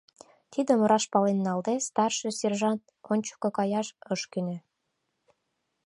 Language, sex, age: Mari, female, 19-29